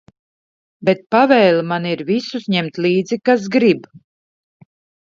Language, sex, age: Latvian, female, 50-59